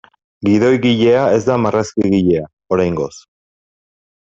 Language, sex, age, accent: Basque, male, 30-39, Erdialdekoa edo Nafarra (Gipuzkoa, Nafarroa)